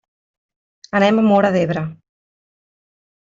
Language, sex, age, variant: Catalan, female, 30-39, Central